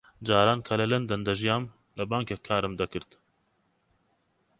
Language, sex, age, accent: Central Kurdish, male, 19-29, سۆرانی